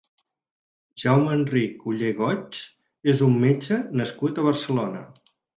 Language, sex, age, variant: Catalan, male, 60-69, Central